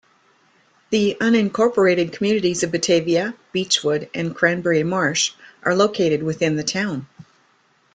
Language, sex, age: English, female, 60-69